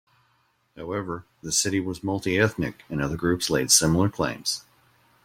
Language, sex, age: English, male, 30-39